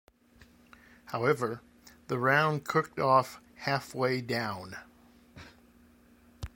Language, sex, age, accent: English, male, 60-69, United States English